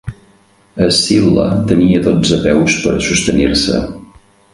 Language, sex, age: Catalan, male, 50-59